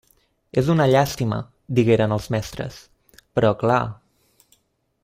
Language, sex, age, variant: Catalan, male, 19-29, Central